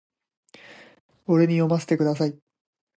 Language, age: Japanese, 19-29